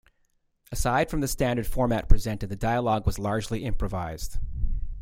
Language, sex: English, male